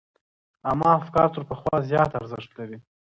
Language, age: Pashto, 19-29